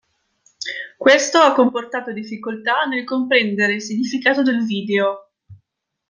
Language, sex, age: Italian, female, 19-29